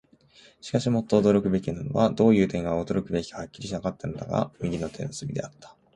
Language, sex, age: Japanese, male, 19-29